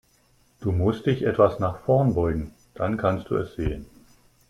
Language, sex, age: German, male, 30-39